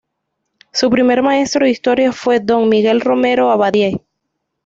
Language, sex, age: Spanish, female, 19-29